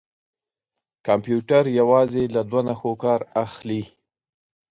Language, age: Pashto, 40-49